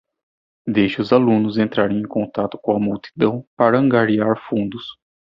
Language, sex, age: Portuguese, male, 19-29